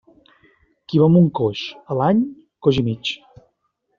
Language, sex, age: Catalan, male, 40-49